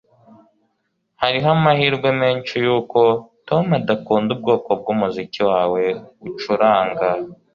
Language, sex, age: Kinyarwanda, male, 19-29